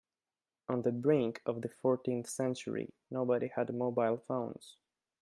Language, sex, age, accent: English, male, 19-29, United States English